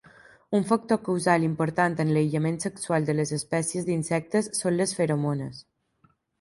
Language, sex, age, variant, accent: Catalan, female, 19-29, Balear, mallorquí